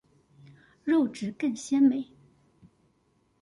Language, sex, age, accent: Chinese, female, 40-49, 出生地：臺北市